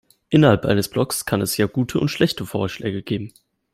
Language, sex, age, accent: German, male, 19-29, Deutschland Deutsch